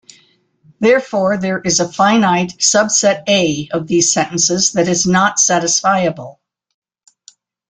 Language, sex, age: English, female, 80-89